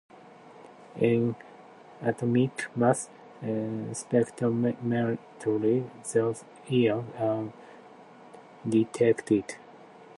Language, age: English, 30-39